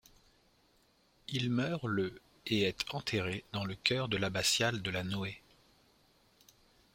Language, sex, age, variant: French, male, 40-49, Français de métropole